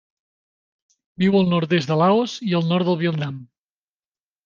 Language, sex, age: Catalan, male, 40-49